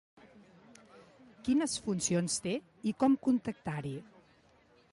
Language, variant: Catalan, Central